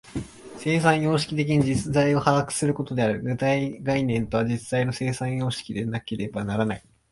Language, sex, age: Japanese, male, 19-29